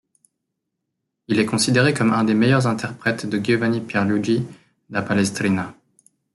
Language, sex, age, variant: French, male, 19-29, Français de métropole